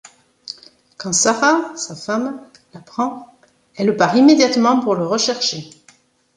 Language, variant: French, Français de métropole